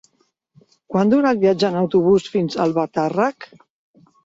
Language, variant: Catalan, Central